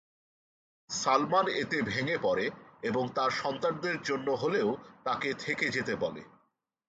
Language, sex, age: Bengali, male, 40-49